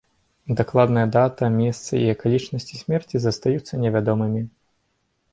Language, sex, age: Belarusian, male, under 19